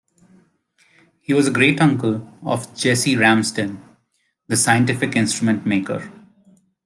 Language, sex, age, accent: English, male, 30-39, India and South Asia (India, Pakistan, Sri Lanka)